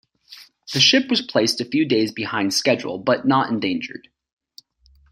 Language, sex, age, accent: English, male, 19-29, United States English